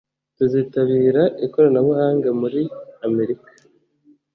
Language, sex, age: Kinyarwanda, male, 19-29